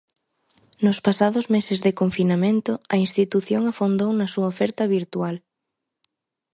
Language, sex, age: Galician, female, 19-29